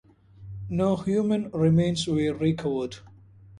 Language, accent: English, India and South Asia (India, Pakistan, Sri Lanka)